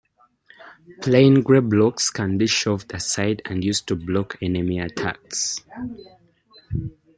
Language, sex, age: English, male, 19-29